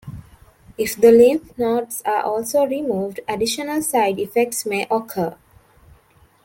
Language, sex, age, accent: English, female, 19-29, India and South Asia (India, Pakistan, Sri Lanka)